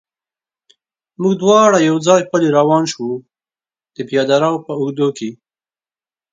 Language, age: Pashto, 19-29